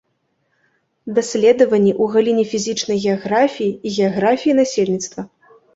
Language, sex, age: Belarusian, female, 19-29